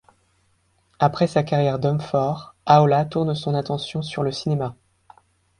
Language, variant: French, Français de métropole